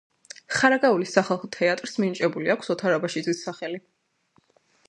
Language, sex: Georgian, female